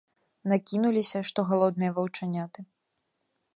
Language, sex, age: Belarusian, female, under 19